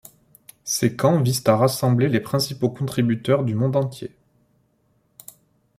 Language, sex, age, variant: French, male, 30-39, Français de métropole